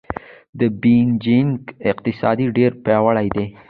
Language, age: Pashto, under 19